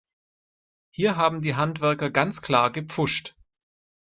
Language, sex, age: German, male, 40-49